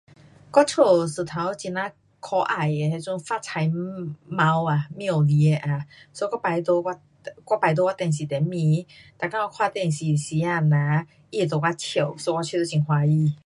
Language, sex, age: Pu-Xian Chinese, female, 40-49